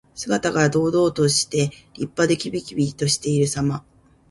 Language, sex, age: Japanese, female, 30-39